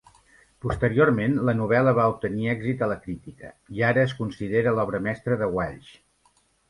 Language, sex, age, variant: Catalan, male, 50-59, Central